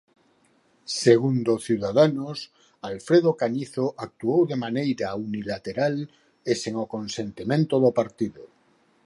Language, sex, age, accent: Galician, male, 50-59, Normativo (estándar)